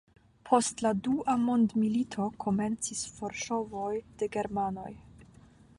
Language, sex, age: Esperanto, female, 19-29